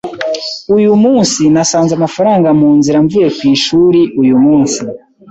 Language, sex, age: Kinyarwanda, male, 19-29